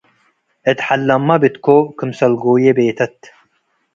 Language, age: Tigre, 19-29